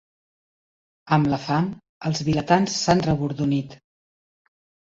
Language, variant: Catalan, Central